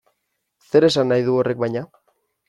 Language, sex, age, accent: Basque, male, 19-29, Erdialdekoa edo Nafarra (Gipuzkoa, Nafarroa)